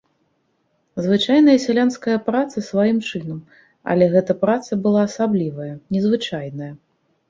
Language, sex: Belarusian, female